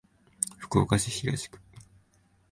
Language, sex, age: Japanese, male, 19-29